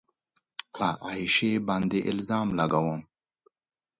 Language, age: Pashto, 50-59